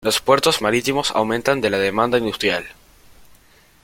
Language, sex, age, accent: Spanish, male, under 19, Rioplatense: Argentina, Uruguay, este de Bolivia, Paraguay